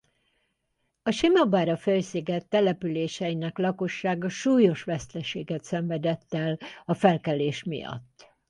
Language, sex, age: Hungarian, female, 70-79